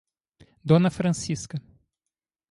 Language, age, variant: Portuguese, 40-49, Portuguese (Brasil)